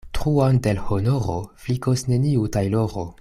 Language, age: Esperanto, 19-29